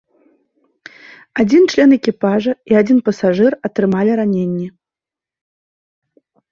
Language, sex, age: Belarusian, female, 30-39